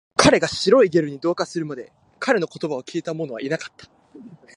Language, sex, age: Japanese, male, 19-29